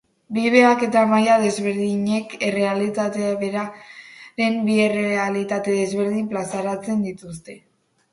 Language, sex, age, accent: Basque, female, under 19, Mendebalekoa (Araba, Bizkaia, Gipuzkoako mendebaleko herri batzuk)